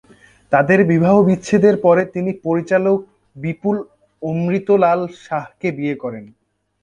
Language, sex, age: Bengali, male, under 19